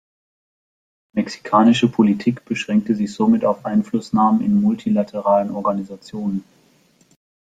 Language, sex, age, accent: German, male, 30-39, Deutschland Deutsch